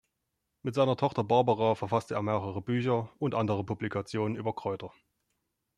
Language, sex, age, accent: German, male, 30-39, Deutschland Deutsch